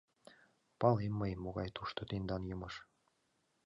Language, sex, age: Mari, male, 19-29